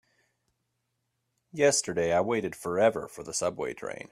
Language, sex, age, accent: English, male, 30-39, United States English